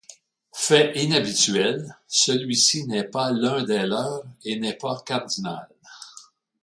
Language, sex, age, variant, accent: French, male, 70-79, Français d'Amérique du Nord, Français du Canada